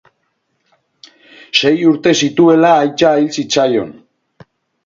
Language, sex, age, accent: Basque, male, 40-49, Mendebalekoa (Araba, Bizkaia, Gipuzkoako mendebaleko herri batzuk)